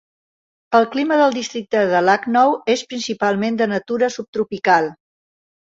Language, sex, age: Catalan, female, 60-69